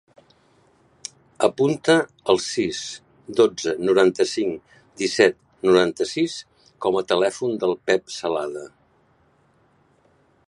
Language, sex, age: Catalan, male, 60-69